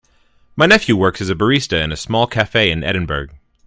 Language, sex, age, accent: English, male, 40-49, United States English